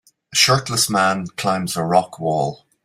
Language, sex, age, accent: English, male, 50-59, Irish English